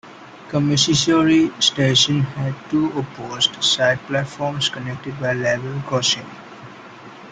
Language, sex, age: English, male, 19-29